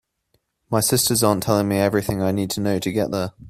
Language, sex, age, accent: English, male, 19-29, England English